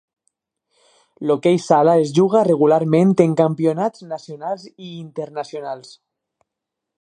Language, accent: Catalan, valencià